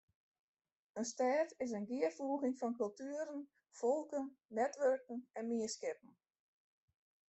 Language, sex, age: Western Frisian, female, 50-59